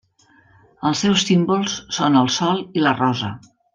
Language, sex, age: Catalan, female, 60-69